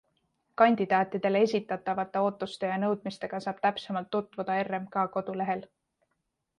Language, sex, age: Estonian, female, 19-29